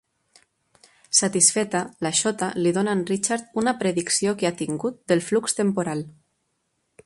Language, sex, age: Catalan, female, 30-39